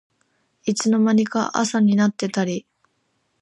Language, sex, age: Japanese, female, 19-29